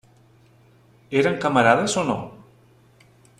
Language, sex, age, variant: Catalan, male, 40-49, Central